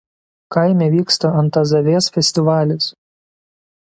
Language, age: Lithuanian, 19-29